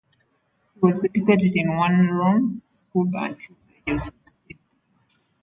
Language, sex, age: English, female, 19-29